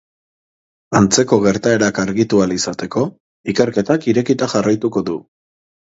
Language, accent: Basque, Erdialdekoa edo Nafarra (Gipuzkoa, Nafarroa)